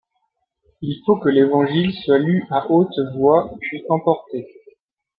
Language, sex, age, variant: French, male, 30-39, Français de métropole